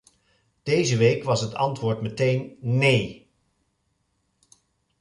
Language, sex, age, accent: Dutch, male, 50-59, Nederlands Nederlands